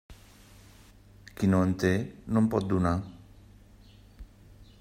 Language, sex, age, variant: Catalan, male, 50-59, Central